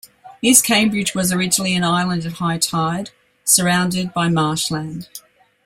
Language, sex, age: English, female, 60-69